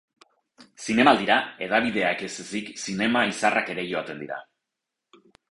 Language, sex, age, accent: Basque, male, 30-39, Mendebalekoa (Araba, Bizkaia, Gipuzkoako mendebaleko herri batzuk)